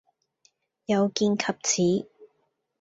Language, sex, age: Cantonese, female, 19-29